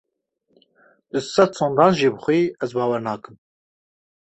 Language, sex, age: Kurdish, male, 19-29